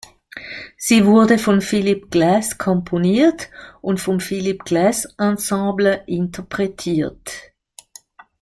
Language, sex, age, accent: German, female, 60-69, Schweizerdeutsch